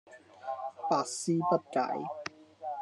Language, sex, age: Cantonese, male, 19-29